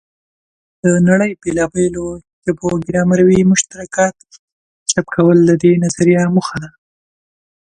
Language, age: Pashto, 19-29